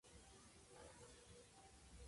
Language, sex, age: Japanese, female, 19-29